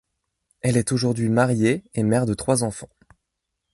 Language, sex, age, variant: French, male, 30-39, Français de métropole